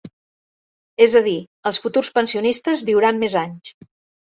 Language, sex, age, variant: Catalan, female, 50-59, Central